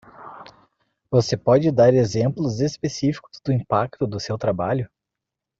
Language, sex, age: Portuguese, male, 19-29